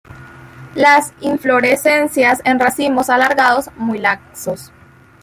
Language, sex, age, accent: Spanish, female, 19-29, América central